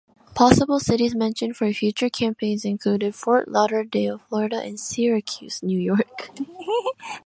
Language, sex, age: English, female, 19-29